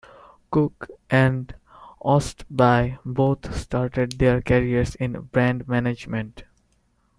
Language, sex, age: English, male, under 19